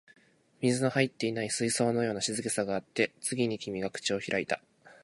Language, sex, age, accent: Japanese, male, 19-29, 東京